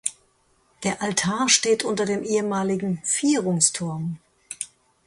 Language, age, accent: German, 50-59, Deutschland Deutsch